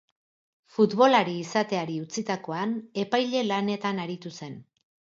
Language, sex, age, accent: Basque, female, 50-59, Erdialdekoa edo Nafarra (Gipuzkoa, Nafarroa)